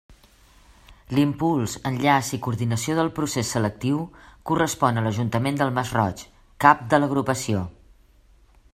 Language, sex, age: Catalan, female, 50-59